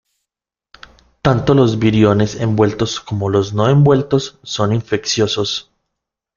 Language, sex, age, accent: Spanish, male, 19-29, Caribe: Cuba, Venezuela, Puerto Rico, República Dominicana, Panamá, Colombia caribeña, México caribeño, Costa del golfo de México